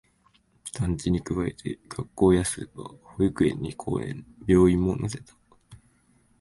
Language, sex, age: Japanese, male, 19-29